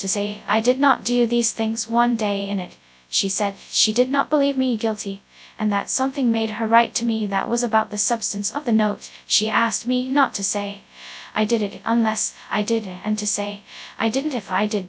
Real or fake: fake